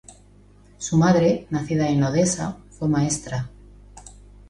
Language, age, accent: Spanish, 40-49, España: Centro-Sur peninsular (Madrid, Toledo, Castilla-La Mancha)